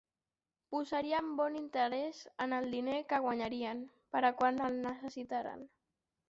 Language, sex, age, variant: Catalan, male, under 19, Central